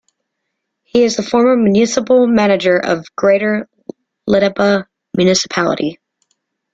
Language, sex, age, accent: English, female, 30-39, United States English